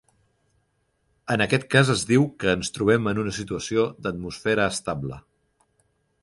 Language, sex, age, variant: Catalan, male, 30-39, Central